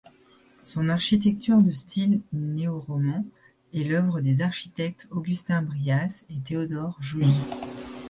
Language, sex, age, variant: French, female, 40-49, Français de métropole